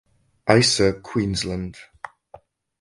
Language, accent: English, England English